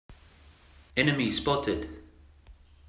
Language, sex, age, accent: English, male, 30-39, Southern African (South Africa, Zimbabwe, Namibia)